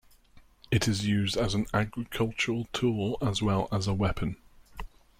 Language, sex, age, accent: English, male, 30-39, England English